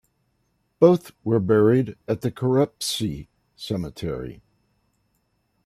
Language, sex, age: English, male, 70-79